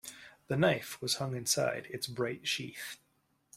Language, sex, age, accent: English, male, 40-49, United States English